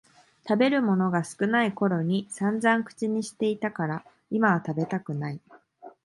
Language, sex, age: Japanese, female, 19-29